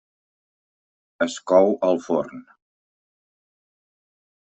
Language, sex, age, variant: Catalan, male, 40-49, Central